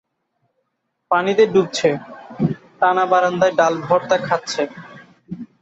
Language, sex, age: Bengali, male, 19-29